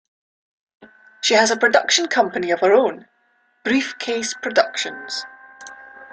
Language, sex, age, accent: English, female, 30-39, Scottish English